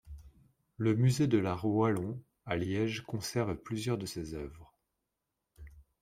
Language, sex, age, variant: French, male, 40-49, Français de métropole